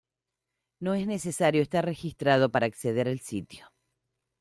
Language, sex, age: Spanish, female, 50-59